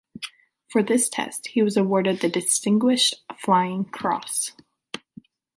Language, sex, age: English, female, 19-29